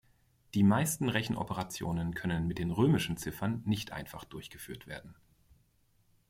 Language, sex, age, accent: German, male, 40-49, Deutschland Deutsch